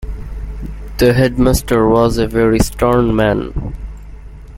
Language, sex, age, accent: English, male, 19-29, India and South Asia (India, Pakistan, Sri Lanka)